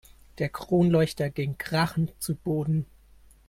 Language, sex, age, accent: German, male, 19-29, Deutschland Deutsch